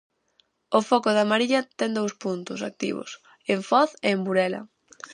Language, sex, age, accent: Galician, female, under 19, Central (gheada)